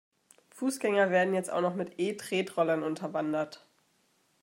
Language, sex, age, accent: German, female, 19-29, Deutschland Deutsch